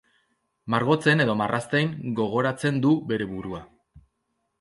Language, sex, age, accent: Basque, male, 30-39, Erdialdekoa edo Nafarra (Gipuzkoa, Nafarroa)